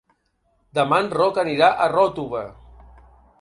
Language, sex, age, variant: Catalan, male, 50-59, Balear